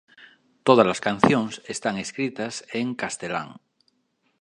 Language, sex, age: Galician, male, 40-49